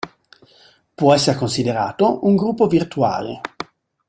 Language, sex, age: Italian, male, 50-59